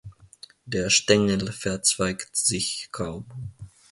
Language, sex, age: German, male, 30-39